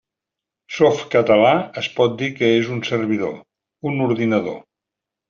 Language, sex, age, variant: Catalan, male, 70-79, Central